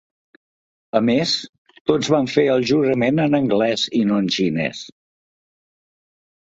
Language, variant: Catalan, Central